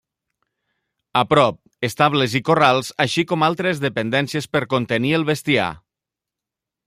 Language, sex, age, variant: Catalan, male, 40-49, Nord-Occidental